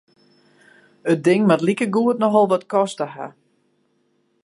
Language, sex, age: Western Frisian, female, 50-59